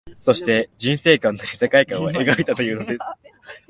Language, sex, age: Japanese, male, 19-29